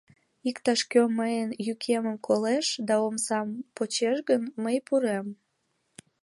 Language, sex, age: Mari, female, 19-29